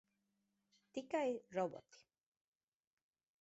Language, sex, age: Latvian, male, 30-39